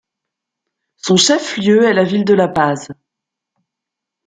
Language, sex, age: French, female, 40-49